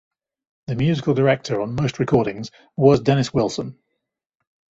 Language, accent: English, England English